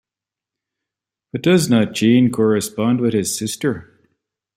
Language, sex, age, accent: English, male, 30-39, Canadian English